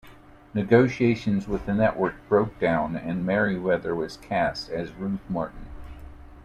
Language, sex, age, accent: English, male, 40-49, United States English